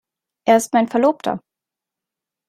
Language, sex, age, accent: German, female, 19-29, Deutschland Deutsch